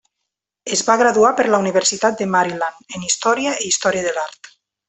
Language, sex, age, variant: Catalan, female, 30-39, Nord-Occidental